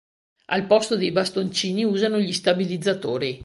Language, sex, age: Italian, female, 60-69